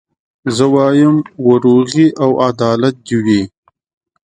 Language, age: Pashto, 30-39